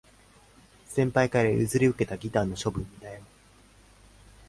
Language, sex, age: Japanese, male, 19-29